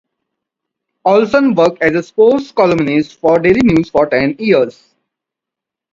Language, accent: English, India and South Asia (India, Pakistan, Sri Lanka)